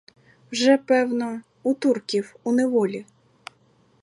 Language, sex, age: Ukrainian, female, 19-29